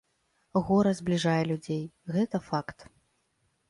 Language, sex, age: Belarusian, female, 30-39